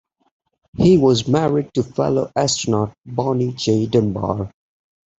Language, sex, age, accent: English, male, under 19, India and South Asia (India, Pakistan, Sri Lanka)